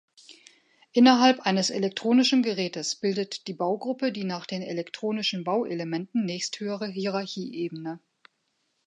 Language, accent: German, Deutschland Deutsch